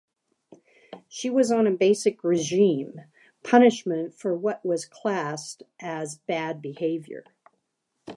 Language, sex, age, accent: English, female, 50-59, United States English